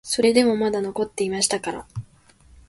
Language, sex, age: Japanese, female, 19-29